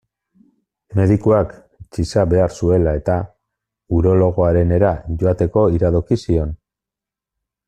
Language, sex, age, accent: Basque, male, 40-49, Mendebalekoa (Araba, Bizkaia, Gipuzkoako mendebaleko herri batzuk)